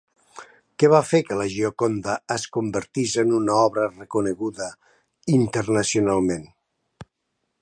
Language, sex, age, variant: Catalan, male, 60-69, Nord-Occidental